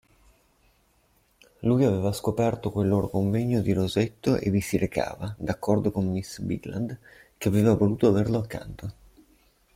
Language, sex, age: Italian, male, 30-39